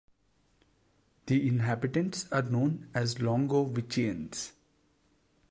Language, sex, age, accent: English, male, 19-29, India and South Asia (India, Pakistan, Sri Lanka)